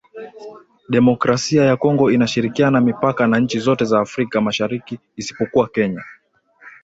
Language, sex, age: Swahili, male, 19-29